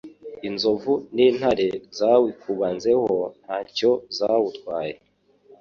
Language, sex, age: Kinyarwanda, male, 19-29